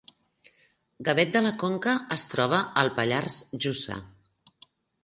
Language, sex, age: Catalan, female, 50-59